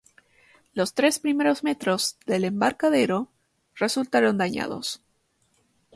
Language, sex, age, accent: Spanish, female, 19-29, Rioplatense: Argentina, Uruguay, este de Bolivia, Paraguay